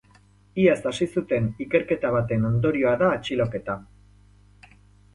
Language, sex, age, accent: Basque, male, 19-29, Erdialdekoa edo Nafarra (Gipuzkoa, Nafarroa)